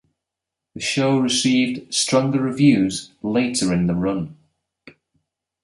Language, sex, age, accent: English, male, 30-39, England English